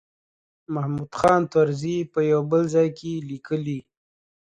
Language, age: Pashto, 30-39